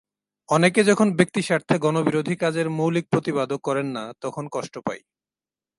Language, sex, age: Bengali, male, 19-29